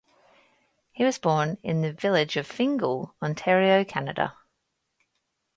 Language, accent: English, Australian English